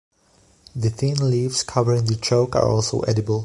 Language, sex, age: English, male, 19-29